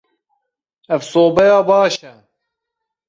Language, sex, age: Kurdish, male, 30-39